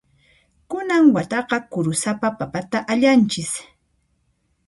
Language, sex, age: Puno Quechua, female, 30-39